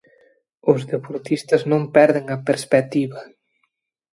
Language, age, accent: Galician, 19-29, Atlántico (seseo e gheada)